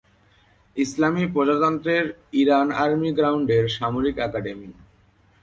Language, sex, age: Bengali, male, 19-29